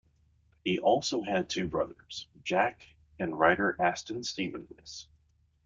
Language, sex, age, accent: English, male, 19-29, United States English